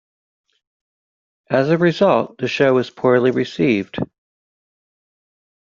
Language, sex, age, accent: English, male, 40-49, United States English